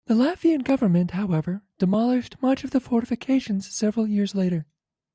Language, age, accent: English, 19-29, United States English